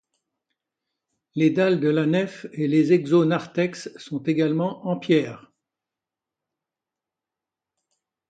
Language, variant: French, Français de métropole